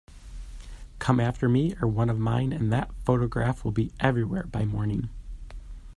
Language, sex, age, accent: English, male, 30-39, United States English